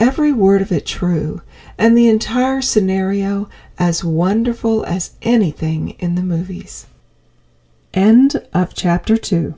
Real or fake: real